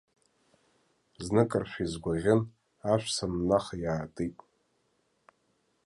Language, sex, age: Abkhazian, male, 30-39